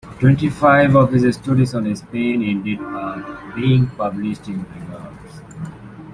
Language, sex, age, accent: English, male, 19-29, United States English